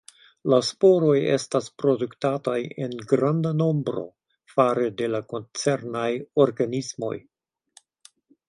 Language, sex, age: Esperanto, male, 70-79